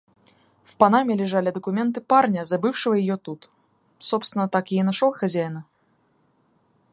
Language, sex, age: Russian, female, 19-29